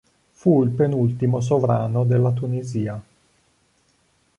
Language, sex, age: Italian, male, 40-49